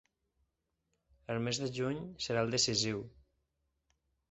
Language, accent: Catalan, Tortosí